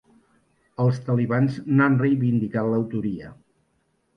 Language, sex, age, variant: Catalan, male, 50-59, Central